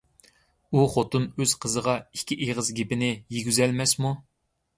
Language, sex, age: Uyghur, male, 30-39